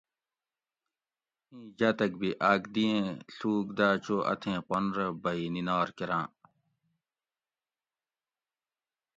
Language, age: Gawri, 40-49